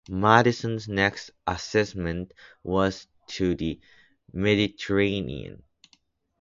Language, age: English, 19-29